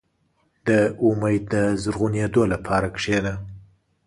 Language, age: Pashto, 30-39